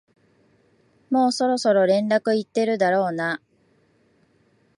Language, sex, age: Japanese, female, 40-49